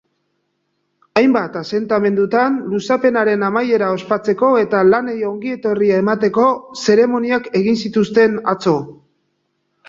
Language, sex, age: Basque, male, 40-49